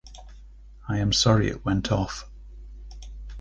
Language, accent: English, England English